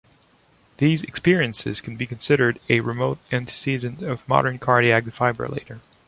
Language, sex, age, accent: English, male, 19-29, Canadian English